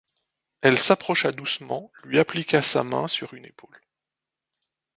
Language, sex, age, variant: French, male, 50-59, Français de métropole